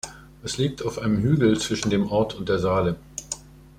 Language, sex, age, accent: German, male, 50-59, Deutschland Deutsch